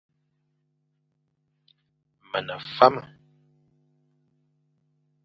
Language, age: Fang, 40-49